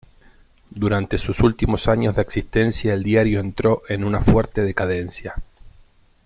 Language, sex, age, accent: Spanish, male, 30-39, Rioplatense: Argentina, Uruguay, este de Bolivia, Paraguay